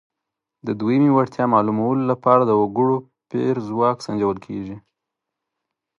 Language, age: Pashto, 19-29